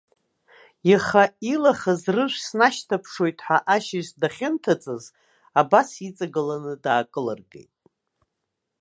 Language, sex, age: Abkhazian, female, 60-69